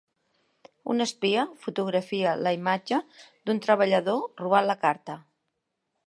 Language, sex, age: Catalan, female, 60-69